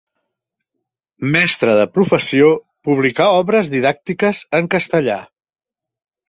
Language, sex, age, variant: Catalan, male, 50-59, Central